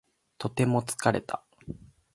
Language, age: Japanese, 19-29